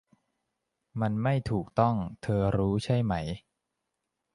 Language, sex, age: Thai, male, 19-29